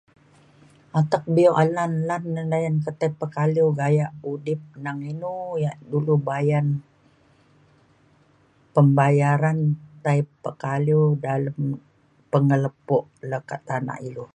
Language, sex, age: Mainstream Kenyah, female, 60-69